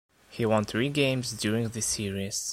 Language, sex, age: English, male, 19-29